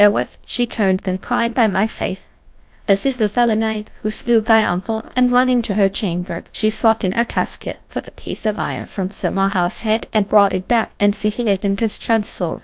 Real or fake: fake